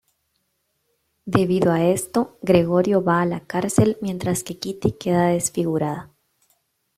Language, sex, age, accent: Spanish, female, 30-39, América central